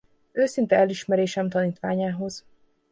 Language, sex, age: Hungarian, female, 19-29